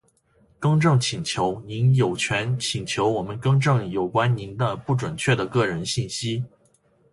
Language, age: Chinese, 19-29